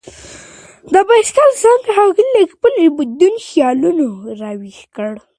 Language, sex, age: Pashto, male, 19-29